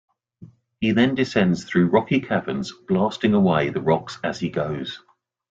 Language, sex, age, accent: English, male, 50-59, England English